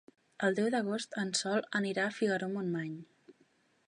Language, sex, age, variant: Catalan, female, 19-29, Central